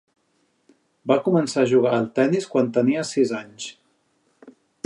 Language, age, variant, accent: Catalan, 30-39, Central, central